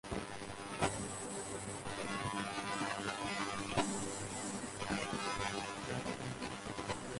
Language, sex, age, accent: English, male, 19-29, England English